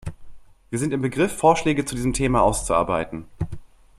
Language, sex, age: German, male, 19-29